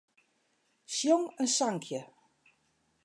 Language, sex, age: Western Frisian, female, 60-69